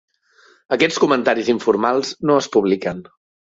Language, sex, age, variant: Catalan, male, 30-39, Central